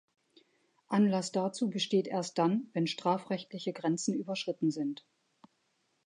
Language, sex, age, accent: German, female, 50-59, Deutschland Deutsch